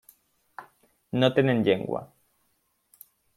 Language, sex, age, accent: Catalan, male, under 19, valencià